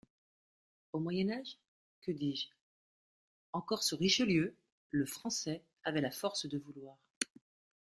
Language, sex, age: French, female, 50-59